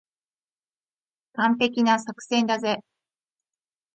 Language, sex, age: Japanese, female, 40-49